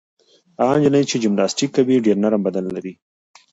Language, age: Pashto, 19-29